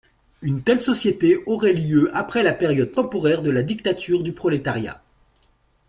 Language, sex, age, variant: French, male, 40-49, Français de métropole